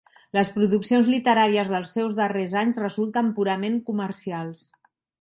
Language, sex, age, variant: Catalan, female, 60-69, Central